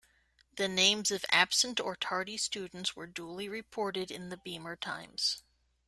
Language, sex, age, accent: English, female, 30-39, United States English